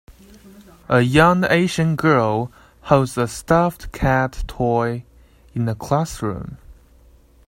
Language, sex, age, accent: English, male, 19-29, United States English